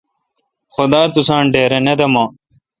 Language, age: Kalkoti, 19-29